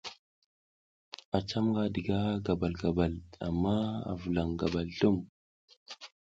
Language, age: South Giziga, 19-29